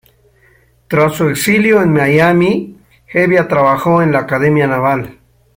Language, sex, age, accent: Spanish, male, 70-79, México